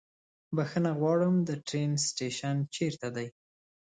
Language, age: Pashto, 30-39